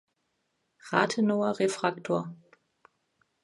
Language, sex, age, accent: German, female, 30-39, Deutschland Deutsch